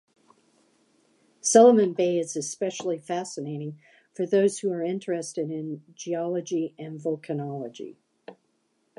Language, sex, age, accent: English, female, 50-59, United States English